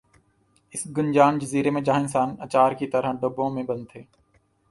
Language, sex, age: Urdu, male, 19-29